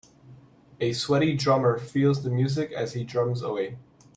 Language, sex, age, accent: English, male, 30-39, United States English